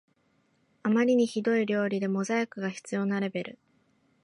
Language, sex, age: Japanese, female, 19-29